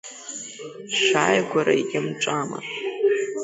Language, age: Abkhazian, under 19